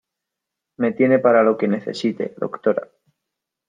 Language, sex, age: Spanish, male, 19-29